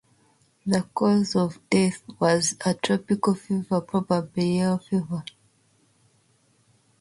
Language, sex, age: English, female, 19-29